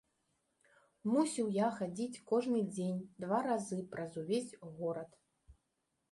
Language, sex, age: Belarusian, female, 40-49